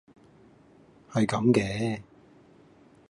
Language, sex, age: Cantonese, male, 40-49